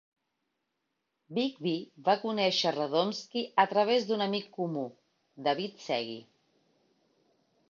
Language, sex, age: Catalan, female, 40-49